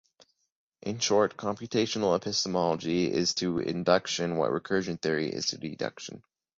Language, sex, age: English, male, under 19